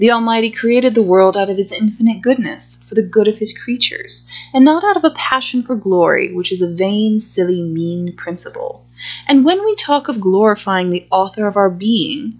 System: none